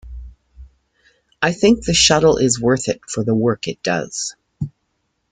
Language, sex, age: English, female, 60-69